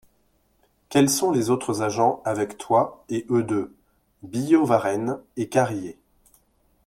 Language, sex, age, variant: French, male, 30-39, Français de métropole